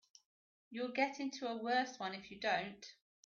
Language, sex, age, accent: English, female, 50-59, England English